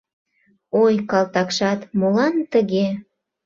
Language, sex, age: Mari, female, 19-29